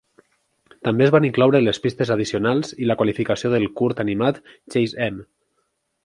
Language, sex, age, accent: Catalan, male, 19-29, valencià